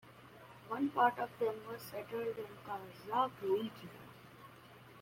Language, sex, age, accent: English, male, under 19, United States English